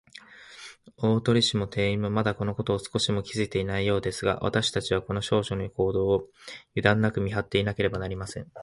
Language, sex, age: Japanese, male, 19-29